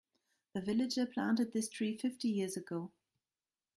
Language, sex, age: English, female, 40-49